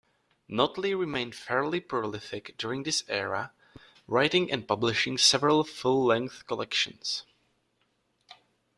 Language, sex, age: English, male, 19-29